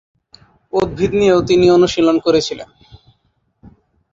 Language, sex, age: Bengali, male, 30-39